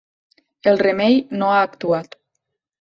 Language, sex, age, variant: Catalan, female, 19-29, Nord-Occidental